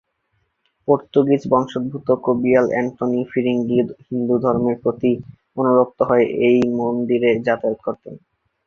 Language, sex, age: Bengali, male, 19-29